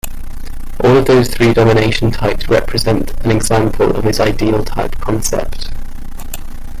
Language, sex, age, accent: English, male, 19-29, England English